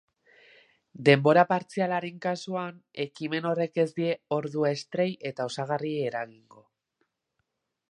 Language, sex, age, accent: Basque, male, 19-29, Erdialdekoa edo Nafarra (Gipuzkoa, Nafarroa)